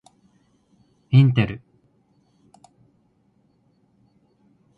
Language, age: Japanese, 19-29